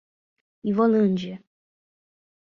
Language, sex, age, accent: Portuguese, female, 19-29, Gaucho